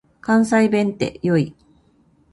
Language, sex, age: Japanese, female, 50-59